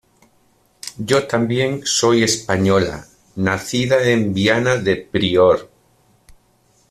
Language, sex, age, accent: Spanish, male, 50-59, España: Norte peninsular (Asturias, Castilla y León, Cantabria, País Vasco, Navarra, Aragón, La Rioja, Guadalajara, Cuenca)